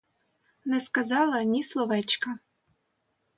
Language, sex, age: Ukrainian, female, 30-39